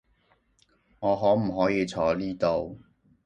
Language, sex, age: Cantonese, male, 30-39